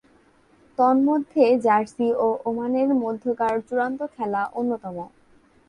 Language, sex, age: Bengali, female, 19-29